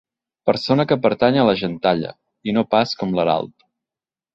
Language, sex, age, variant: Catalan, male, 30-39, Central